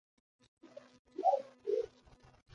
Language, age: English, 19-29